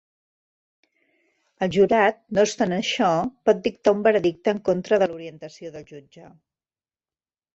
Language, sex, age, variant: Catalan, female, 40-49, Central